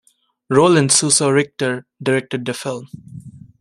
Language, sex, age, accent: English, male, 19-29, United States English